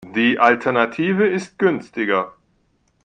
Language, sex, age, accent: German, male, 60-69, Deutschland Deutsch